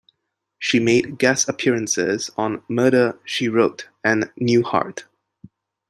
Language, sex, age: English, male, 30-39